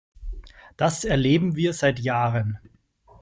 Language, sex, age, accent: German, male, 30-39, Österreichisches Deutsch